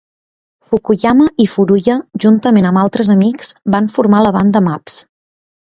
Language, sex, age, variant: Catalan, female, 19-29, Central